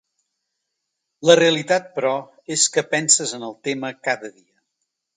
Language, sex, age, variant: Catalan, male, 60-69, Central